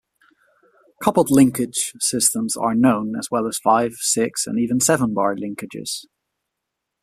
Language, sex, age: English, male, 30-39